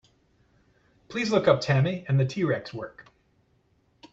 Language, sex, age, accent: English, male, 40-49, United States English